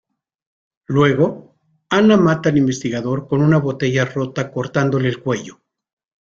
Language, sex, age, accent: Spanish, male, 50-59, México